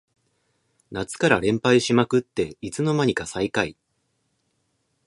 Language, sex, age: Japanese, male, 30-39